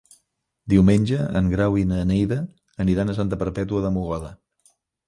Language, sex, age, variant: Catalan, male, 50-59, Central